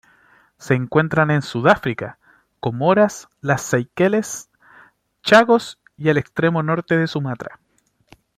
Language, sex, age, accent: Spanish, male, 19-29, Chileno: Chile, Cuyo